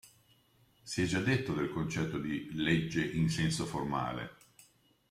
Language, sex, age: Italian, male, 60-69